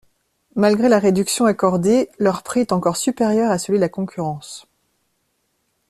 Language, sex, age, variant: French, female, 40-49, Français de métropole